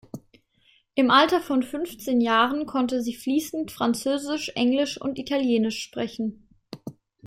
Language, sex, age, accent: German, female, 19-29, Deutschland Deutsch